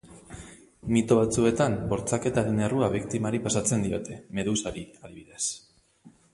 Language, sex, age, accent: Basque, male, 30-39, Mendebalekoa (Araba, Bizkaia, Gipuzkoako mendebaleko herri batzuk)